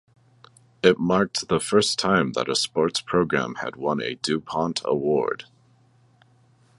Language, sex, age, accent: English, male, 30-39, United States English